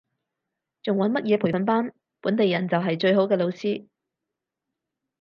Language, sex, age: Cantonese, female, 30-39